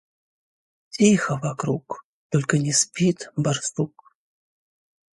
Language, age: Russian, 30-39